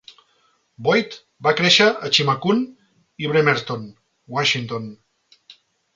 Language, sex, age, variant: Catalan, male, 40-49, Central